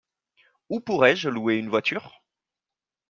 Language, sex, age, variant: French, male, 19-29, Français de métropole